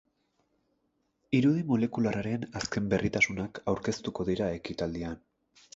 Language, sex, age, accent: Basque, male, 19-29, Erdialdekoa edo Nafarra (Gipuzkoa, Nafarroa)